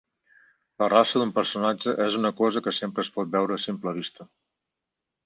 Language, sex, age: Catalan, male, 40-49